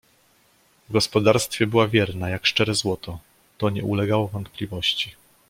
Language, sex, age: Polish, male, 40-49